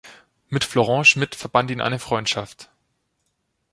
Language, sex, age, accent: German, male, 19-29, Deutschland Deutsch